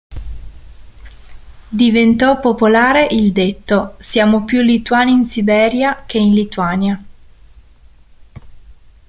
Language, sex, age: Italian, male, 30-39